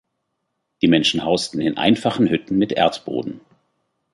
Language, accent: German, Deutschland Deutsch